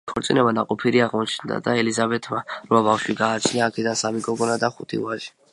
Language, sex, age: Georgian, male, under 19